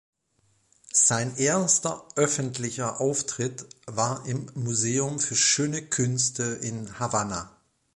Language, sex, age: German, male, 40-49